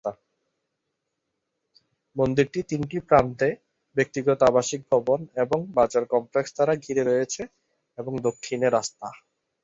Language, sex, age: Bengali, male, 30-39